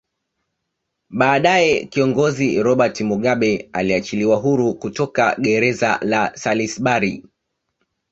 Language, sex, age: Swahili, male, 19-29